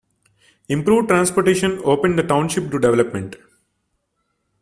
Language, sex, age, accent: English, male, 19-29, India and South Asia (India, Pakistan, Sri Lanka)